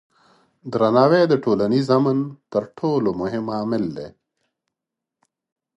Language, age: Pashto, 40-49